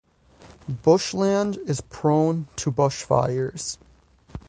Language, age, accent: English, 19-29, United States English